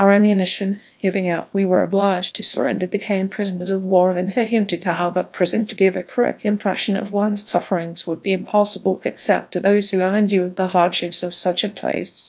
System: TTS, GlowTTS